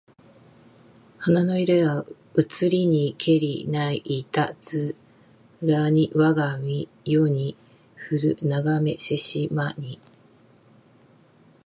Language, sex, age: Japanese, female, 50-59